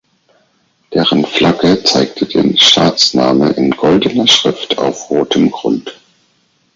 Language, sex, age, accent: German, male, 50-59, Deutschland Deutsch